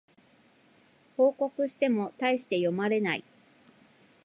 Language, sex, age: Japanese, female, 40-49